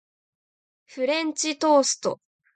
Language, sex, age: Japanese, female, 19-29